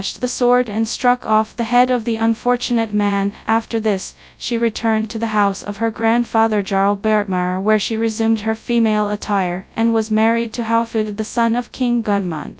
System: TTS, FastPitch